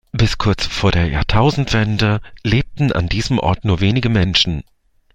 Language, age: German, 30-39